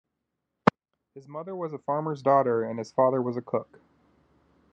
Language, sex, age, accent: English, male, 30-39, United States English